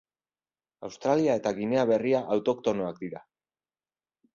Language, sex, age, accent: Basque, male, 30-39, Mendebalekoa (Araba, Bizkaia, Gipuzkoako mendebaleko herri batzuk)